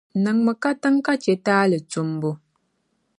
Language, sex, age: Dagbani, female, 19-29